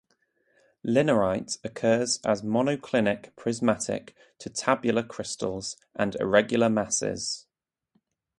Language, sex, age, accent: English, male, 19-29, England English